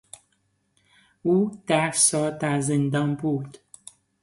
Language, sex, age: Persian, male, 30-39